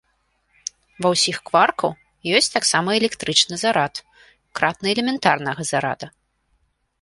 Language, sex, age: Belarusian, female, 40-49